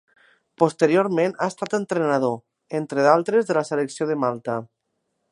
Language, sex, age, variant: Catalan, female, 40-49, Nord-Occidental